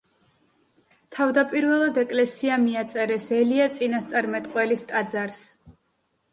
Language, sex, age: Georgian, female, 19-29